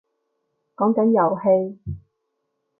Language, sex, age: Cantonese, female, 19-29